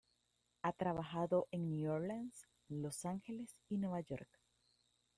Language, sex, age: Spanish, female, 19-29